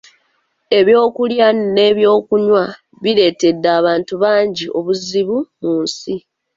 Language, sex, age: Ganda, female, 19-29